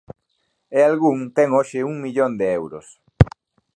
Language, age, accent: Galician, 30-39, Normativo (estándar)